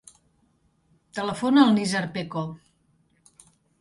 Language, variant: Catalan, Nord-Occidental